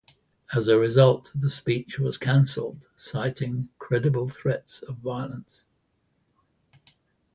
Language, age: English, 80-89